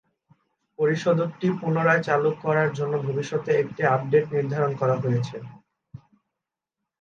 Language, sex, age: Bengali, male, 19-29